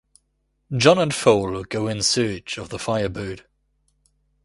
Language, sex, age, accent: English, male, 19-29, England English